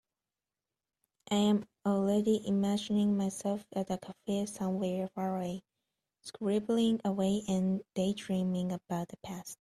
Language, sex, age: English, female, 19-29